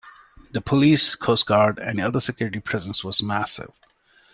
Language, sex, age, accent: English, male, 30-39, India and South Asia (India, Pakistan, Sri Lanka)